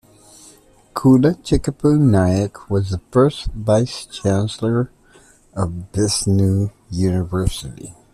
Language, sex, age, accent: English, male, 50-59, United States English